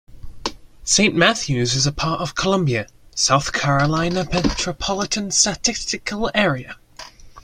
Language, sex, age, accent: English, male, under 19, England English